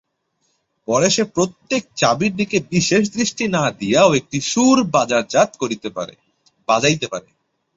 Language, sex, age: Bengali, male, 19-29